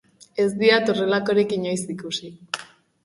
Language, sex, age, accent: Basque, female, under 19, Mendebalekoa (Araba, Bizkaia, Gipuzkoako mendebaleko herri batzuk)